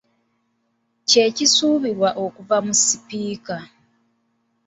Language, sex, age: Ganda, female, 30-39